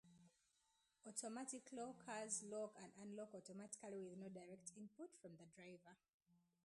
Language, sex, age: English, female, 30-39